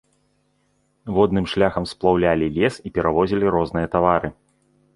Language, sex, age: Belarusian, male, 30-39